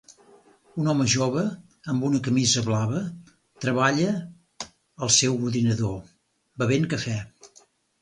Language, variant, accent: Catalan, Central, central; Empordanès